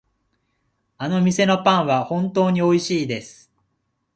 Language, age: Japanese, 19-29